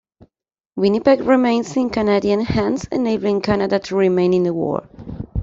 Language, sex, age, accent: English, female, 30-39, United States English